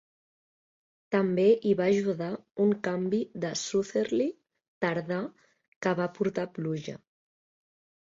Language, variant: Catalan, Central